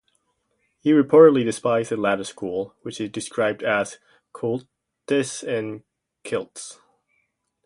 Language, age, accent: English, 19-29, United States English